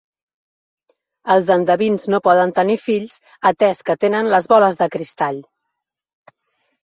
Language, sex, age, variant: Catalan, female, 40-49, Central